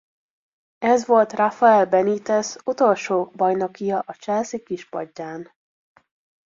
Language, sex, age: Hungarian, female, 19-29